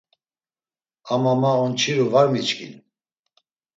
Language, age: Laz, 50-59